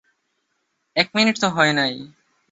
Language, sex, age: Bengali, male, 19-29